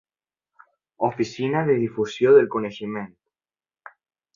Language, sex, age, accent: Catalan, male, under 19, valencià